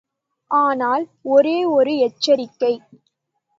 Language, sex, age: Tamil, female, 19-29